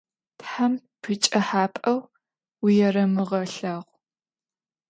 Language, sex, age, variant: Adyghe, female, 19-29, Адыгабзэ (Кирил, пстэумэ зэдыряе)